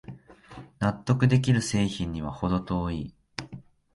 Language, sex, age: Japanese, male, 19-29